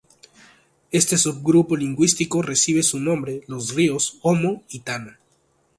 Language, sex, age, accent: Spanish, male, 19-29, Andino-Pacífico: Colombia, Perú, Ecuador, oeste de Bolivia y Venezuela andina